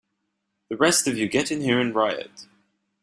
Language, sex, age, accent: English, male, 19-29, England English